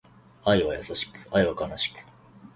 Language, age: Japanese, 19-29